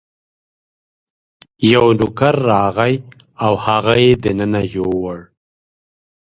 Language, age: Pashto, 30-39